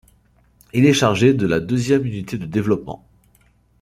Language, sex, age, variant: French, male, 30-39, Français de métropole